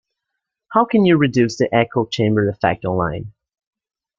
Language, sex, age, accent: English, male, under 19, United States English